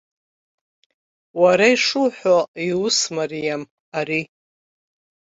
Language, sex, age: Abkhazian, female, 60-69